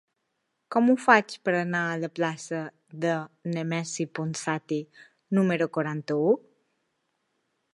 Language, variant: Catalan, Balear